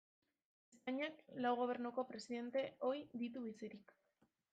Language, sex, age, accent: Basque, female, 19-29, Mendebalekoa (Araba, Bizkaia, Gipuzkoako mendebaleko herri batzuk)